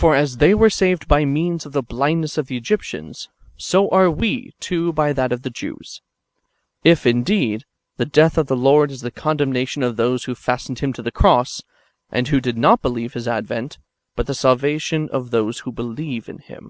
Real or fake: real